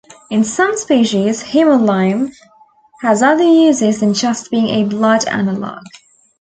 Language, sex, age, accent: English, female, 19-29, Australian English